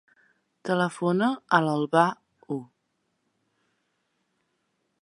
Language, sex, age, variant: Catalan, female, under 19, Central